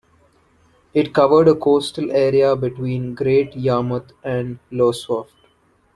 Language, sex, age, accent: English, male, 19-29, India and South Asia (India, Pakistan, Sri Lanka)